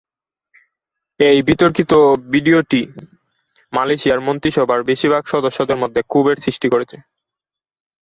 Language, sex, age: Bengali, male, 19-29